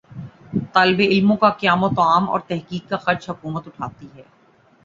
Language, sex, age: Urdu, male, 19-29